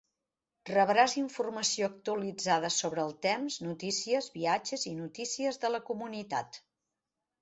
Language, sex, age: Catalan, female, 50-59